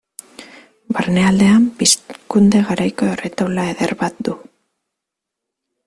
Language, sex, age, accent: Basque, female, 19-29, Mendebalekoa (Araba, Bizkaia, Gipuzkoako mendebaleko herri batzuk)